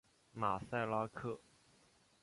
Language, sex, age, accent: Chinese, male, 19-29, 出生地：江西省